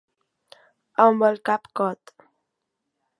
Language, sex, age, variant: Catalan, female, 19-29, Balear